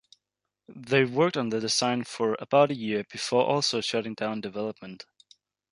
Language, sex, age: English, male, under 19